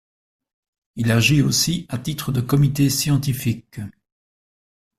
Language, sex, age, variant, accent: French, male, 50-59, Français d'Europe, Français de Belgique